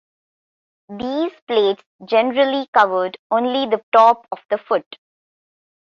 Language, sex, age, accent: English, female, 30-39, India and South Asia (India, Pakistan, Sri Lanka)